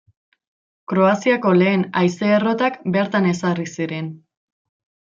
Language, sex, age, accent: Basque, female, 19-29, Mendebalekoa (Araba, Bizkaia, Gipuzkoako mendebaleko herri batzuk)